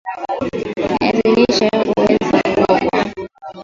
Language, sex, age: Swahili, female, 19-29